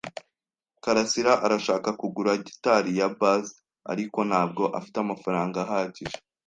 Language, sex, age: Kinyarwanda, male, under 19